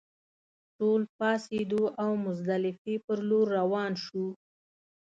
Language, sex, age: Pashto, female, 30-39